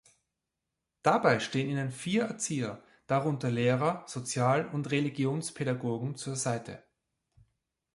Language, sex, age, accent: German, male, 40-49, Österreichisches Deutsch